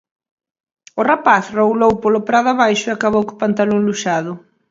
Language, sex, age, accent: Galician, female, 40-49, Central (gheada)